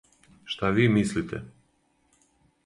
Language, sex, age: Serbian, male, 50-59